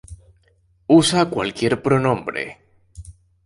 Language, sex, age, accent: Spanish, male, 19-29, Caribe: Cuba, Venezuela, Puerto Rico, República Dominicana, Panamá, Colombia caribeña, México caribeño, Costa del golfo de México